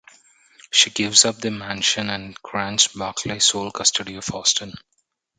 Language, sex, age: English, male, 30-39